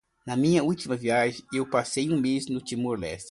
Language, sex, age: Portuguese, male, 50-59